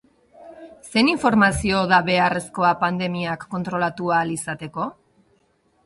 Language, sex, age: Basque, female, 30-39